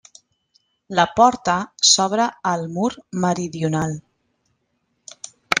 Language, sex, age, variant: Catalan, female, 40-49, Central